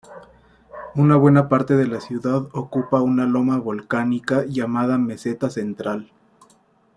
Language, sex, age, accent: Spanish, male, 19-29, México